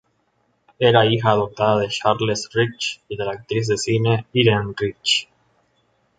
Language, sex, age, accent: Spanish, male, 19-29, Caribe: Cuba, Venezuela, Puerto Rico, República Dominicana, Panamá, Colombia caribeña, México caribeño, Costa del golfo de México